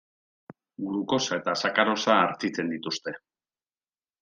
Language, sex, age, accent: Basque, male, 50-59, Erdialdekoa edo Nafarra (Gipuzkoa, Nafarroa)